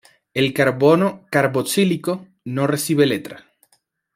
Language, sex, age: Spanish, male, 19-29